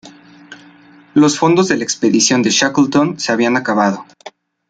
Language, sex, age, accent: Spanish, male, 19-29, México